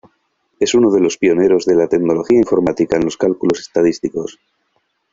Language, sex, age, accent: Spanish, male, 30-39, España: Norte peninsular (Asturias, Castilla y León, Cantabria, País Vasco, Navarra, Aragón, La Rioja, Guadalajara, Cuenca)